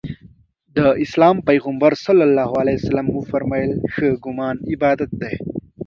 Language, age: Pashto, under 19